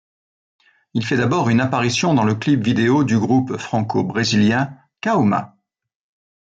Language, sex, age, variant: French, male, 50-59, Français de métropole